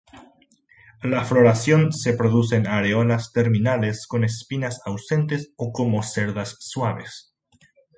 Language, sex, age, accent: Spanish, male, under 19, Rioplatense: Argentina, Uruguay, este de Bolivia, Paraguay